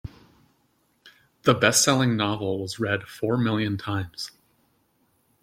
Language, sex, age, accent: English, male, 19-29, United States English